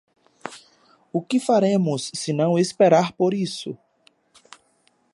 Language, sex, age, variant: Portuguese, male, 19-29, Portuguese (Brasil)